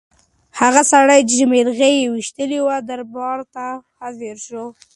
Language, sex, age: Pashto, male, 19-29